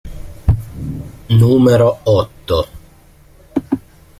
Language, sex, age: Italian, male, 40-49